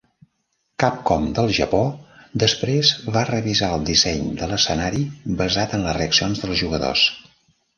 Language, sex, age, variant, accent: Catalan, male, 70-79, Central, central